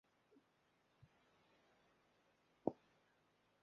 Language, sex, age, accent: Welsh, female, 19-29, Y Deyrnas Unedig Cymraeg